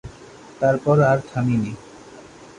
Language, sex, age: Bengali, male, 19-29